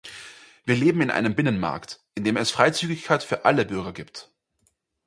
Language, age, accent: German, 19-29, Österreichisches Deutsch